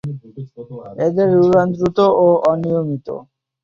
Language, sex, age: Bengali, male, 19-29